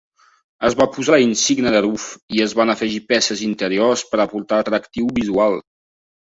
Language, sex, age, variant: Catalan, male, 19-29, Septentrional